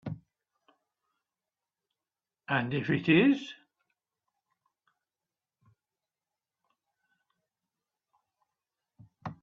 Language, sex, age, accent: English, male, 70-79, England English